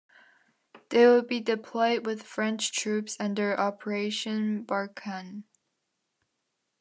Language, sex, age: English, female, under 19